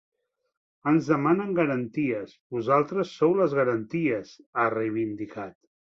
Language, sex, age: Catalan, male, 40-49